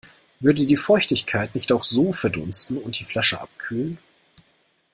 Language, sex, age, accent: German, male, 19-29, Deutschland Deutsch